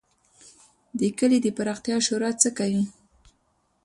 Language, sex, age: Pashto, female, 30-39